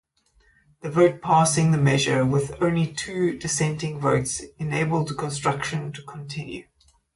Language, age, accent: English, 30-39, Southern African (South Africa, Zimbabwe, Namibia)